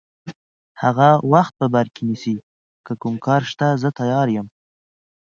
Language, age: Pashto, 19-29